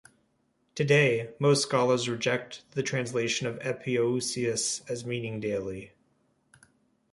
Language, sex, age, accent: English, male, 30-39, United States English